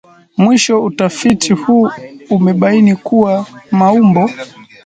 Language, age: Swahili, 19-29